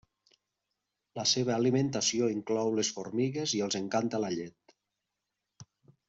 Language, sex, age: Catalan, male, 40-49